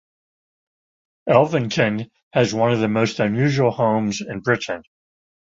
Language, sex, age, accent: English, male, 70-79, England English